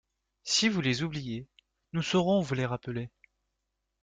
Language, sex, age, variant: French, male, 19-29, Français de métropole